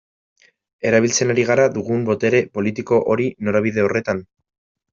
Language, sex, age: Basque, male, 19-29